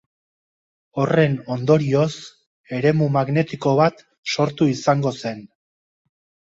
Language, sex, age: Basque, male, 40-49